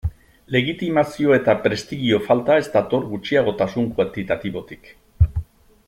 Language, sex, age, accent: Basque, male, 50-59, Mendebalekoa (Araba, Bizkaia, Gipuzkoako mendebaleko herri batzuk)